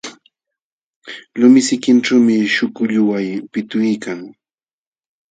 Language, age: Jauja Wanca Quechua, 40-49